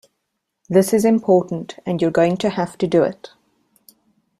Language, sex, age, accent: English, female, 30-39, Southern African (South Africa, Zimbabwe, Namibia)